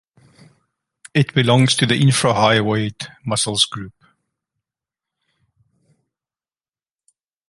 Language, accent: English, Southern African (South Africa, Zimbabwe, Namibia)